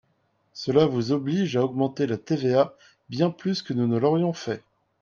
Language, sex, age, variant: French, male, 30-39, Français de métropole